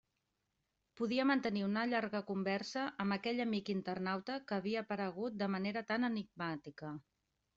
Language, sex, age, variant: Catalan, female, 40-49, Central